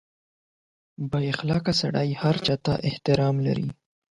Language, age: Pashto, 19-29